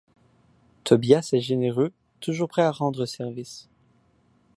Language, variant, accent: French, Français d'Amérique du Nord, Français du Canada